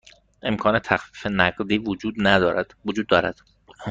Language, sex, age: Persian, male, 19-29